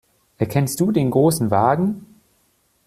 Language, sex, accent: German, male, Deutschland Deutsch